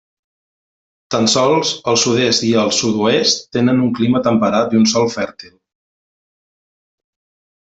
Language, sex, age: Catalan, male, 40-49